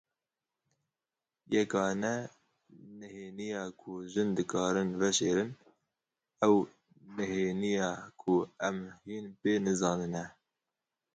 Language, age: Kurdish, 19-29